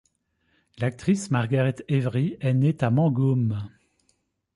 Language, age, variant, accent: French, 30-39, Français d'Europe, Français de Belgique